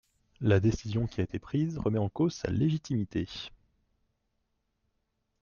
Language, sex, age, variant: French, male, 19-29, Français de métropole